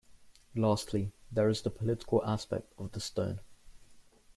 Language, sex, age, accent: English, male, under 19, England English